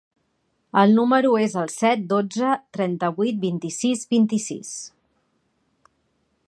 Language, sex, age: Catalan, female, 40-49